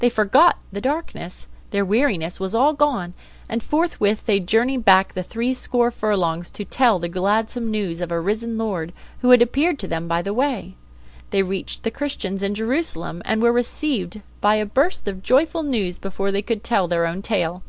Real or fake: real